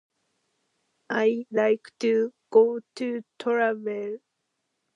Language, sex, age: English, female, 19-29